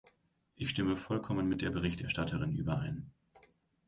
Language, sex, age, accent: German, male, 19-29, Deutschland Deutsch